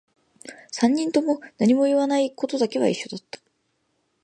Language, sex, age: Japanese, female, 19-29